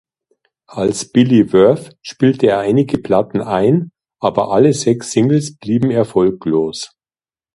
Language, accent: German, Deutschland Deutsch